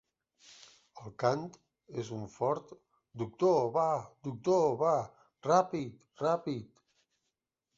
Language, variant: Catalan, Central